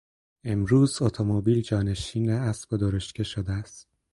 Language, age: Persian, 19-29